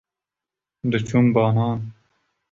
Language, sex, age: Kurdish, male, 19-29